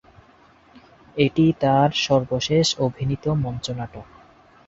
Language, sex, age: Bengali, male, 19-29